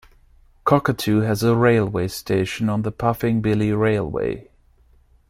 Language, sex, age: English, male, 19-29